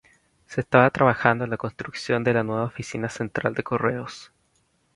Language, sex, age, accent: Spanish, female, 19-29, Chileno: Chile, Cuyo